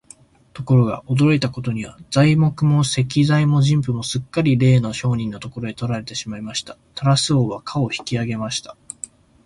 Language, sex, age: Japanese, male, 19-29